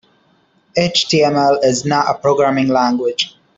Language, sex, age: English, male, 30-39